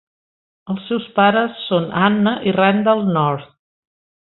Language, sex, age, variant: Catalan, female, 60-69, Central